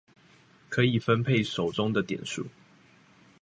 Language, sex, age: Chinese, male, 19-29